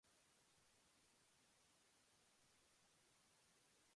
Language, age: English, under 19